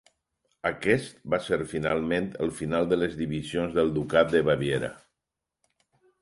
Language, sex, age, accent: Catalan, male, 60-69, valencià